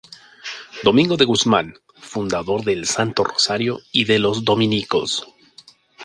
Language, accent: Spanish, México